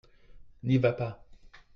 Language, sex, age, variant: French, male, 30-39, Français de métropole